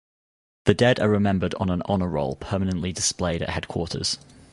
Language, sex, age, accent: English, male, 30-39, England English